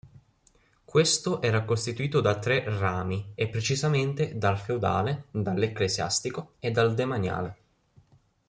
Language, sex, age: Italian, male, 19-29